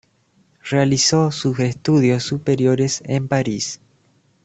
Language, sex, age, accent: Spanish, male, under 19, Rioplatense: Argentina, Uruguay, este de Bolivia, Paraguay